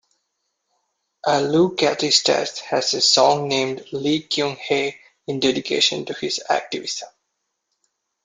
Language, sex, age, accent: English, male, 19-29, India and South Asia (India, Pakistan, Sri Lanka)